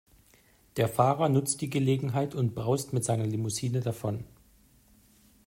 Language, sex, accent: German, male, Deutschland Deutsch